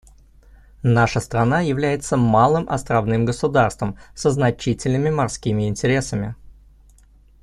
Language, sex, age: Russian, male, 30-39